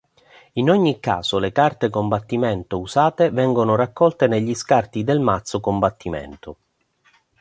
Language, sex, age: Italian, male, 40-49